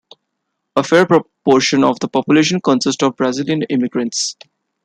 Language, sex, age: English, male, 19-29